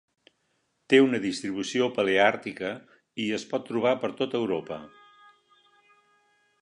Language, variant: Catalan, Central